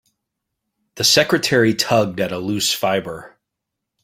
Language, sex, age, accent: English, male, 30-39, United States English